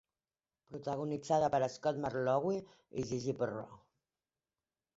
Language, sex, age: Catalan, female, 30-39